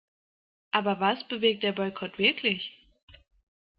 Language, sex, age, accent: German, female, 19-29, Deutschland Deutsch